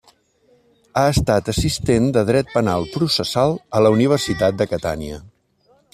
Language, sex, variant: Catalan, male, Central